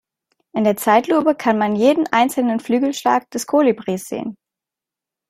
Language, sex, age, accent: German, female, 19-29, Deutschland Deutsch